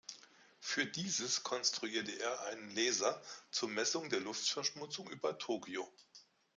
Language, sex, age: German, male, 50-59